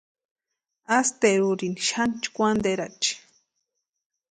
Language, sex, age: Western Highland Purepecha, female, 19-29